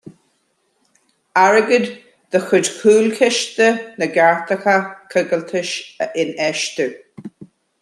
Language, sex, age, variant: Irish, male, 50-59, Gaeilge Uladh